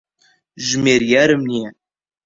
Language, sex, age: Central Kurdish, male, 19-29